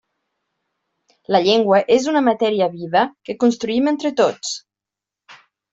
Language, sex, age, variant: Catalan, female, 40-49, Septentrional